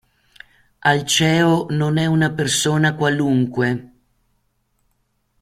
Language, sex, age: Italian, female, 60-69